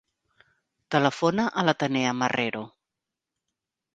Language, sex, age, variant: Catalan, female, 40-49, Central